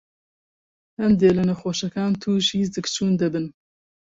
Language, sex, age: Central Kurdish, female, 50-59